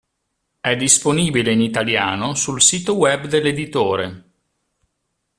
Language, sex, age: Italian, male, 40-49